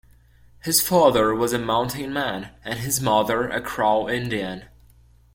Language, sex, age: English, male, under 19